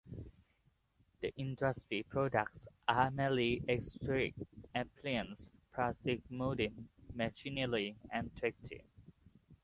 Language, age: English, 19-29